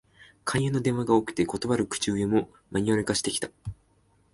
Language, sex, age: Japanese, male, 19-29